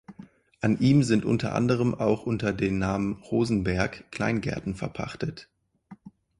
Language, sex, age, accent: German, male, 19-29, Deutschland Deutsch